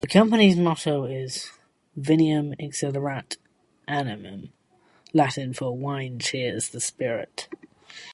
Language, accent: English, England English